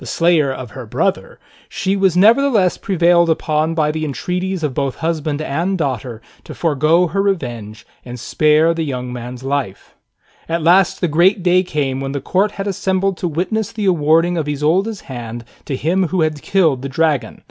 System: none